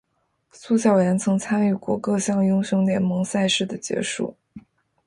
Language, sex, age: Chinese, female, 19-29